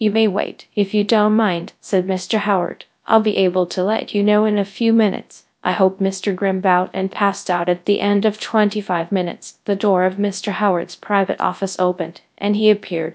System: TTS, GradTTS